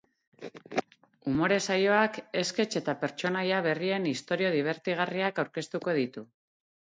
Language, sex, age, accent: Basque, female, 40-49, Mendebalekoa (Araba, Bizkaia, Gipuzkoako mendebaleko herri batzuk)